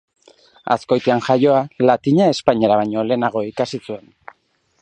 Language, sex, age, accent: Basque, male, 30-39, Mendebalekoa (Araba, Bizkaia, Gipuzkoako mendebaleko herri batzuk)